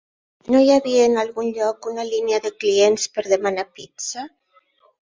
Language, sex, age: Catalan, female, 50-59